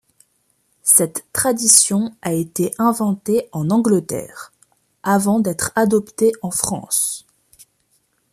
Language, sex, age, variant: French, female, 19-29, Français de métropole